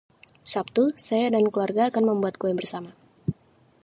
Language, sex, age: Indonesian, female, 19-29